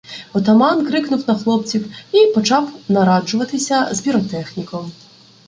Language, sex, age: Ukrainian, female, 19-29